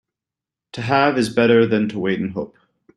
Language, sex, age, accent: English, male, 30-39, United States English